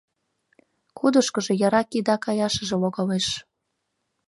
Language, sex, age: Mari, female, 19-29